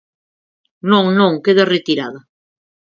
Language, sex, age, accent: Galician, female, 40-49, Oriental (común en zona oriental)